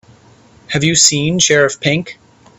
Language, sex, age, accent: English, male, 19-29, United States English